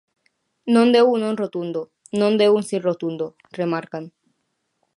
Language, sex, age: Galician, female, 19-29